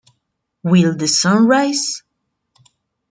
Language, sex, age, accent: Spanish, female, 19-29, México